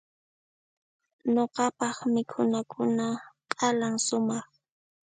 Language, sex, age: Puno Quechua, female, 30-39